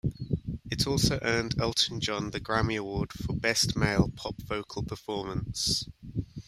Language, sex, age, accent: English, male, 30-39, England English